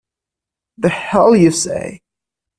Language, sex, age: English, male, 19-29